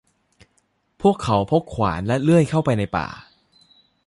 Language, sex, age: Thai, male, 19-29